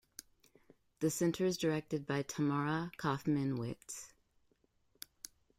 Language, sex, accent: English, female, United States English